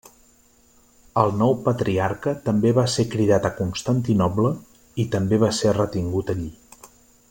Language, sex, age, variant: Catalan, male, 50-59, Central